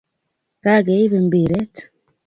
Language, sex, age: Kalenjin, female, 19-29